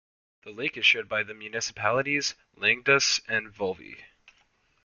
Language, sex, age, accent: English, male, under 19, United States English